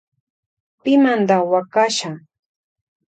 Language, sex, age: Loja Highland Quichua, female, 40-49